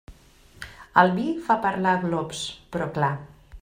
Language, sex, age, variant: Catalan, female, 50-59, Central